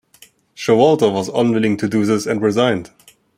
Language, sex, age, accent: English, male, 30-39, England English